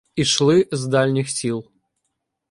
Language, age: Ukrainian, 19-29